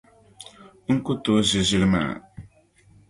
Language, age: Dagbani, 30-39